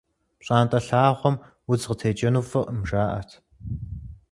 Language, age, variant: Kabardian, 19-29, Адыгэбзэ (Къэбэрдей, Кирил, псоми зэдай)